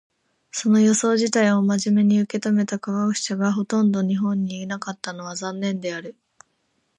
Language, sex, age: Japanese, female, 19-29